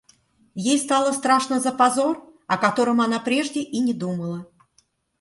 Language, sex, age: Russian, female, 40-49